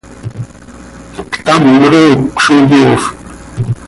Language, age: Seri, 40-49